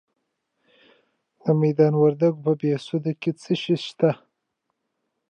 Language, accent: Pashto, کندهاری لهجه